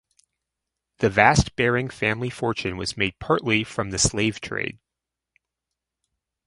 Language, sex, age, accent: English, male, 30-39, United States English